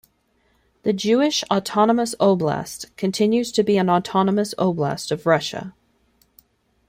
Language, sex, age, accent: English, female, 30-39, United States English